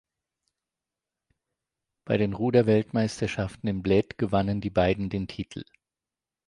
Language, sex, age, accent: German, male, 60-69, Deutschland Deutsch